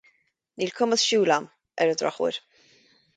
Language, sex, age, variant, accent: Irish, female, 30-39, Gaeilge Chonnacht, Cainteoir dúchais, Gaeltacht